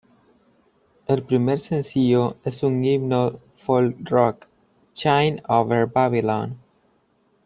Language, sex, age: Spanish, male, 19-29